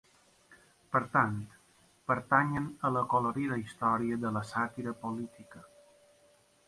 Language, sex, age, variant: Catalan, male, 40-49, Balear